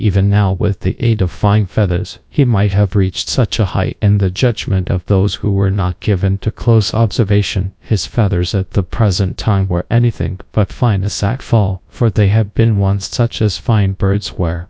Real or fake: fake